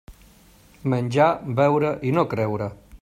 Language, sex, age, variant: Catalan, male, 60-69, Nord-Occidental